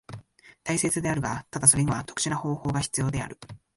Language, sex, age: Japanese, male, 19-29